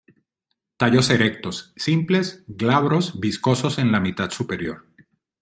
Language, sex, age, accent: Spanish, male, 40-49, Caribe: Cuba, Venezuela, Puerto Rico, República Dominicana, Panamá, Colombia caribeña, México caribeño, Costa del golfo de México